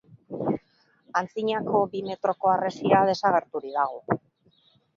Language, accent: Basque, Mendebalekoa (Araba, Bizkaia, Gipuzkoako mendebaleko herri batzuk)